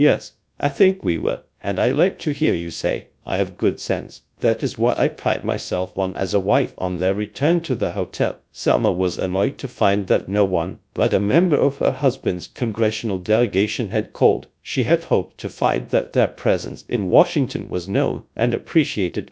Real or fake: fake